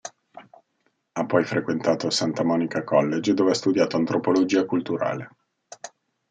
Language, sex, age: Italian, male, 40-49